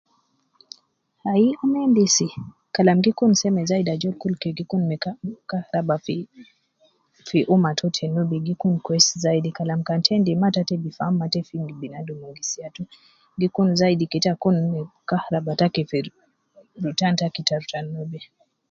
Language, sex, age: Nubi, female, 30-39